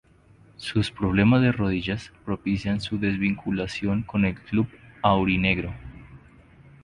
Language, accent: Spanish, Andino-Pacífico: Colombia, Perú, Ecuador, oeste de Bolivia y Venezuela andina